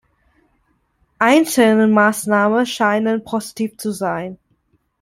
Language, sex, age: German, female, 19-29